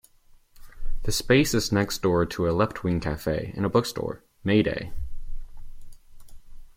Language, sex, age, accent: English, male, 19-29, United States English